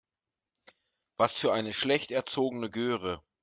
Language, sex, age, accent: German, male, 40-49, Deutschland Deutsch